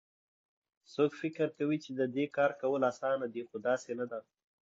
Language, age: Pashto, 30-39